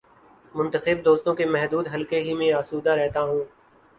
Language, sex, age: Urdu, male, 19-29